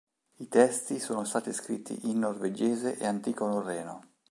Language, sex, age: Italian, male, 50-59